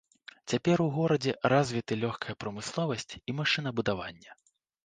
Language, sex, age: Belarusian, male, 19-29